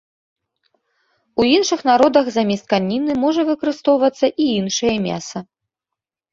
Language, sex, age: Belarusian, female, 19-29